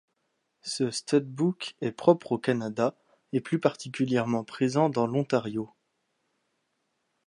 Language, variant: French, Français de métropole